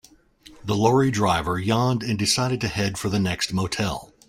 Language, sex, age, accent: English, male, 40-49, United States English